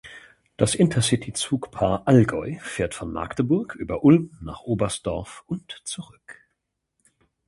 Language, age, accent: German, 40-49, Deutschland Deutsch